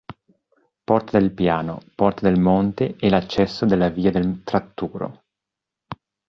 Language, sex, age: Italian, male, 40-49